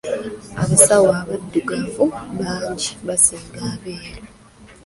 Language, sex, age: Ganda, female, 19-29